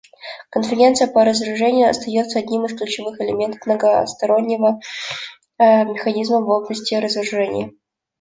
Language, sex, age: Russian, female, 19-29